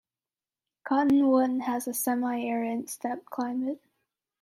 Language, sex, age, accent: English, female, under 19, United States English